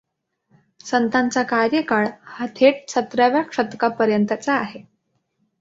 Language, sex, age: Marathi, female, under 19